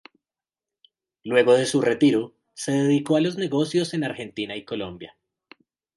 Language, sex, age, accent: Spanish, male, 30-39, Andino-Pacífico: Colombia, Perú, Ecuador, oeste de Bolivia y Venezuela andina